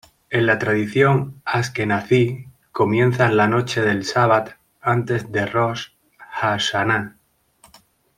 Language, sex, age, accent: Spanish, male, 30-39, España: Sur peninsular (Andalucia, Extremadura, Murcia)